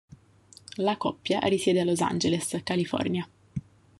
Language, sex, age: Italian, female, 30-39